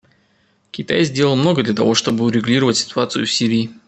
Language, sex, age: Russian, male, 30-39